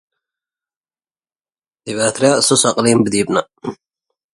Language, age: English, 30-39